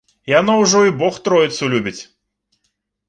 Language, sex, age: Belarusian, male, 30-39